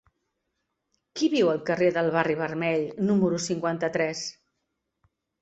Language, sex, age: Catalan, female, 50-59